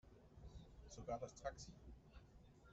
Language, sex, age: German, male, 30-39